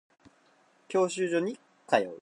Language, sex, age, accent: Japanese, male, 19-29, 関西弁